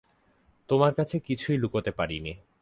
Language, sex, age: Bengali, male, 19-29